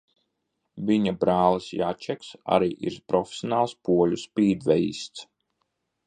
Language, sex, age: Latvian, male, 30-39